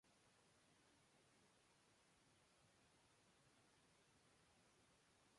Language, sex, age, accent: Spanish, male, 40-49, Chileno: Chile, Cuyo